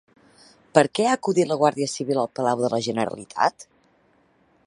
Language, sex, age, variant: Catalan, female, 40-49, Central